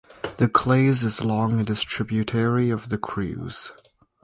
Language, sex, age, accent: English, male, under 19, Canadian English